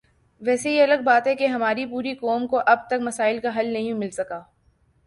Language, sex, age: Urdu, female, 19-29